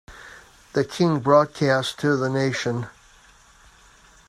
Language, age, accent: English, 40-49, United States English